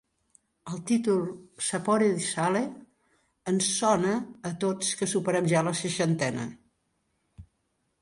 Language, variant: Catalan, Central